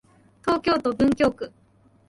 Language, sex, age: Japanese, female, 19-29